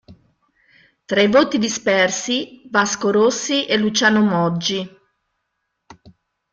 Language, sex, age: Italian, female, 50-59